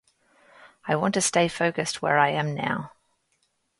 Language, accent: English, Australian English